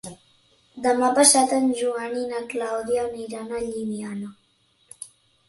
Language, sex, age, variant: Catalan, female, 30-39, Central